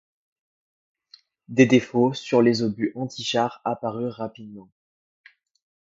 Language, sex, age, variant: French, male, 19-29, Français de métropole